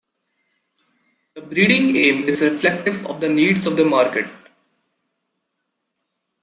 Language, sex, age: English, male, 19-29